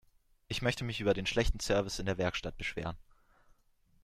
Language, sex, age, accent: German, male, 19-29, Deutschland Deutsch